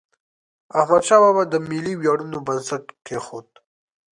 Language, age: Pashto, 19-29